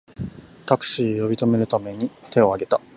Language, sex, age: Japanese, male, 19-29